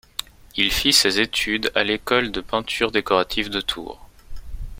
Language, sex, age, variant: French, male, 30-39, Français de métropole